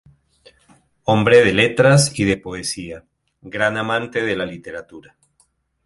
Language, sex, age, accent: Spanish, male, 40-49, Andino-Pacífico: Colombia, Perú, Ecuador, oeste de Bolivia y Venezuela andina